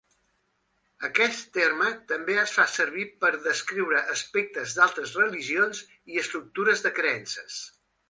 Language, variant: Catalan, Central